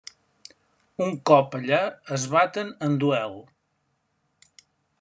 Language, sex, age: Catalan, male, 70-79